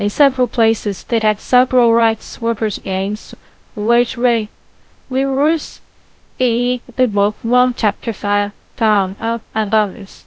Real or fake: fake